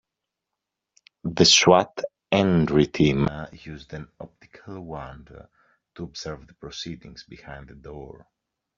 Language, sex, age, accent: English, male, 30-39, England English